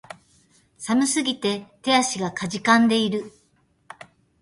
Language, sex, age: Japanese, female, 50-59